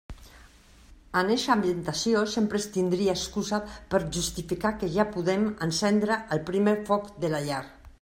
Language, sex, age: Catalan, female, 40-49